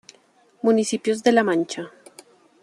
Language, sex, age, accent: Spanish, female, 30-39, Caribe: Cuba, Venezuela, Puerto Rico, República Dominicana, Panamá, Colombia caribeña, México caribeño, Costa del golfo de México